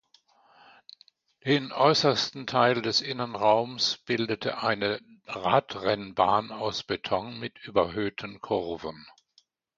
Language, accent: German, Deutschland Deutsch